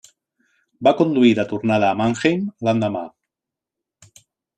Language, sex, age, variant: Catalan, male, 30-39, Central